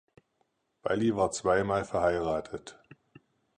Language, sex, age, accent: German, male, 50-59, Deutschland Deutsch